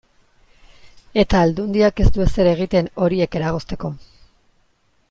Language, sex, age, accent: Basque, female, 19-29, Mendebalekoa (Araba, Bizkaia, Gipuzkoako mendebaleko herri batzuk)